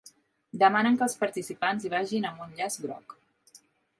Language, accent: Catalan, Barcelona